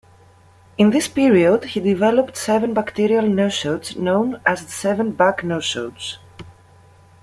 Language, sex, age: English, female, 30-39